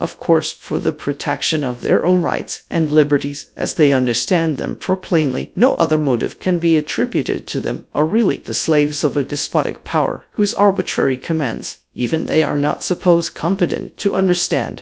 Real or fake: fake